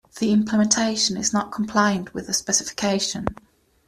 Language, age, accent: English, 19-29, England English